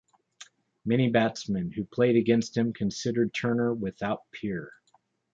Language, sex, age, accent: English, male, 40-49, United States English